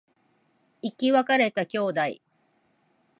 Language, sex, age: Japanese, female, 50-59